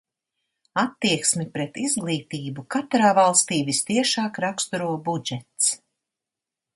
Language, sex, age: Latvian, female, 60-69